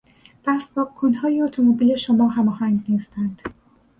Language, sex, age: Persian, female, 40-49